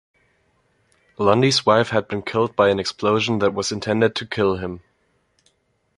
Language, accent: English, United States English